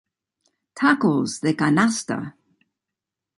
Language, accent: English, United States English